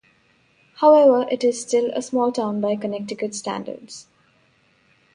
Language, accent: English, India and South Asia (India, Pakistan, Sri Lanka)